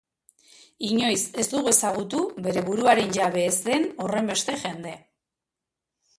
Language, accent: Basque, Mendebalekoa (Araba, Bizkaia, Gipuzkoako mendebaleko herri batzuk)